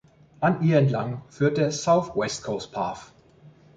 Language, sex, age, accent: German, male, 40-49, Deutschland Deutsch